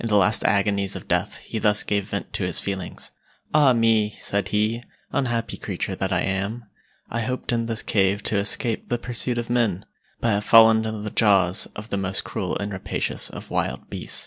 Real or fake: real